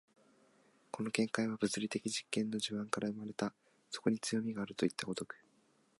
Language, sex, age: Japanese, male, 19-29